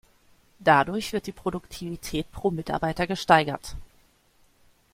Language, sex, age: German, female, 30-39